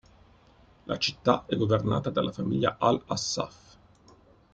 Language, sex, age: Italian, male, 50-59